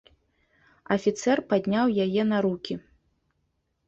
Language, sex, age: Belarusian, female, 30-39